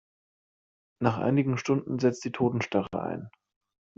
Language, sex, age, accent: German, male, 30-39, Deutschland Deutsch